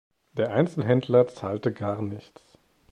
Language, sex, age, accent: German, male, 30-39, Deutschland Deutsch